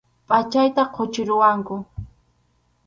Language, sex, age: Arequipa-La Unión Quechua, female, under 19